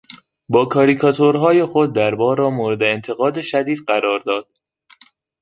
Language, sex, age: Persian, male, under 19